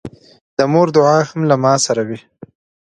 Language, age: Pashto, 19-29